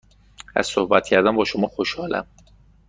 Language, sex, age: Persian, male, 19-29